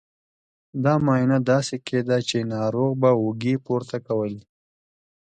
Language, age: Pashto, 19-29